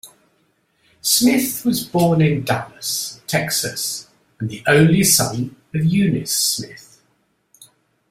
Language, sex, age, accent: English, male, 50-59, England English